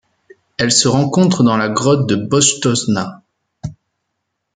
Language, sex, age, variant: French, male, 19-29, Français de métropole